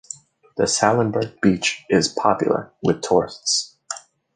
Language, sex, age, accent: English, male, 30-39, United States English